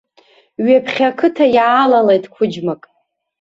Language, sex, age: Abkhazian, female, 40-49